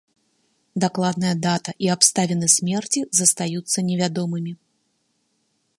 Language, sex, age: Belarusian, female, 30-39